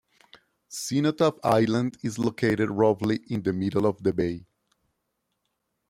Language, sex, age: English, male, 40-49